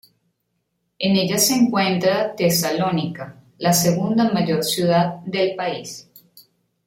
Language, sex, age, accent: Spanish, female, 40-49, Caribe: Cuba, Venezuela, Puerto Rico, República Dominicana, Panamá, Colombia caribeña, México caribeño, Costa del golfo de México